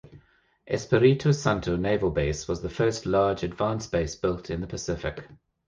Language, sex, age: English, male, 50-59